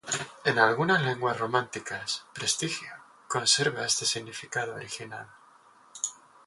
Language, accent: Spanish, España: Centro-Sur peninsular (Madrid, Toledo, Castilla-La Mancha)